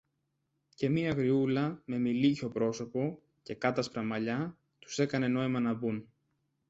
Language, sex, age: Greek, male, 19-29